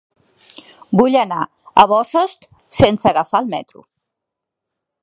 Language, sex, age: Catalan, female, 50-59